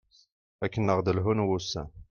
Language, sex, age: Kabyle, male, 50-59